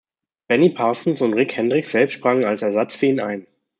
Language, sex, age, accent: German, male, 30-39, Deutschland Deutsch